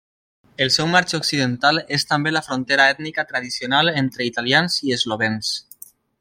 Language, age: Catalan, 19-29